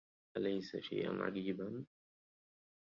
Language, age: Arabic, 40-49